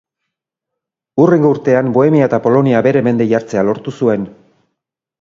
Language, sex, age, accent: Basque, male, 60-69, Erdialdekoa edo Nafarra (Gipuzkoa, Nafarroa)